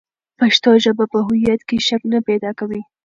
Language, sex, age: Pashto, female, 19-29